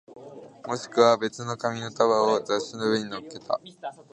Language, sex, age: Japanese, male, under 19